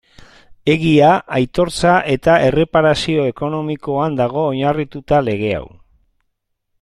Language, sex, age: Basque, male, 60-69